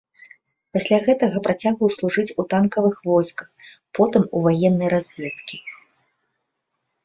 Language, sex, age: Belarusian, female, 30-39